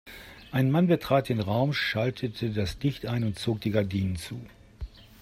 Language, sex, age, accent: German, male, 60-69, Deutschland Deutsch